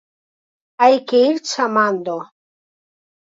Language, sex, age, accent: Galician, female, 50-59, Normativo (estándar)